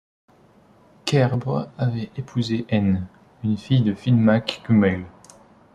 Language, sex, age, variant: French, male, 19-29, Français de métropole